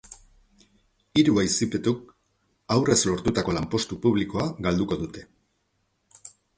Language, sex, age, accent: Basque, male, 50-59, Mendebalekoa (Araba, Bizkaia, Gipuzkoako mendebaleko herri batzuk)